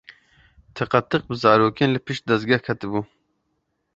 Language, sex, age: Kurdish, male, 19-29